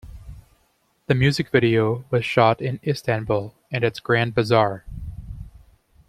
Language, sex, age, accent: English, male, 19-29, Canadian English